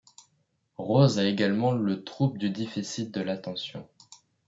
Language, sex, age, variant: French, male, under 19, Français de métropole